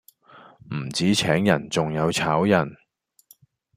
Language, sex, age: Cantonese, male, 40-49